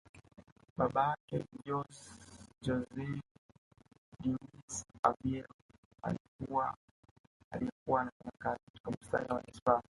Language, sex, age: Swahili, male, 19-29